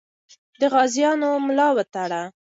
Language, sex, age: Pashto, female, 19-29